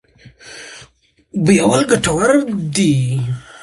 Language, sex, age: Pashto, female, 30-39